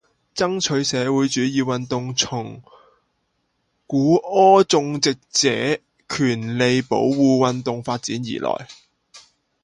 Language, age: Chinese, 30-39